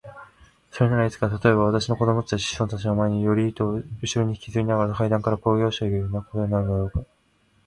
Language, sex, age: Japanese, male, 19-29